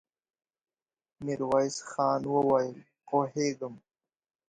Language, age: Pashto, under 19